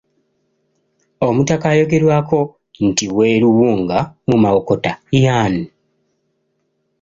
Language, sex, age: Ganda, male, 19-29